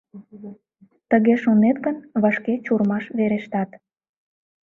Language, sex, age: Mari, female, 19-29